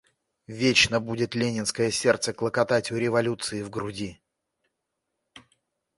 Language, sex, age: Russian, male, 30-39